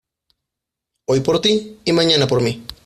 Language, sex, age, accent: Spanish, male, 30-39, México